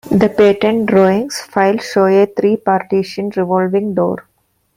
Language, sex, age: English, female, 40-49